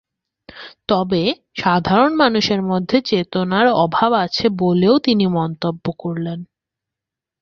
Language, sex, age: Bengali, female, 19-29